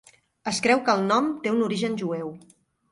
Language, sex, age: Catalan, female, 40-49